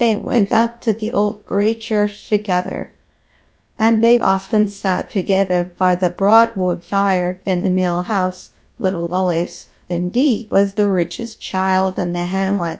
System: TTS, GlowTTS